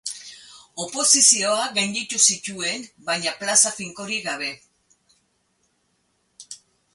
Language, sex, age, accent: Basque, female, 60-69, Erdialdekoa edo Nafarra (Gipuzkoa, Nafarroa)